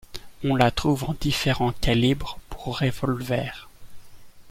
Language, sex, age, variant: French, male, 19-29, Français de métropole